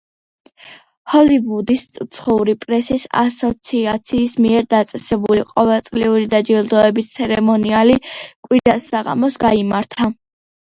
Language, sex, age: Georgian, female, under 19